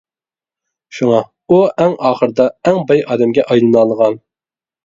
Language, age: Uyghur, 19-29